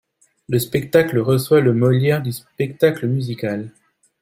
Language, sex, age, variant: French, male, 30-39, Français de métropole